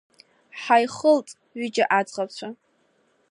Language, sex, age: Abkhazian, female, under 19